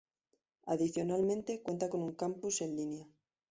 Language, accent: Spanish, España: Centro-Sur peninsular (Madrid, Toledo, Castilla-La Mancha)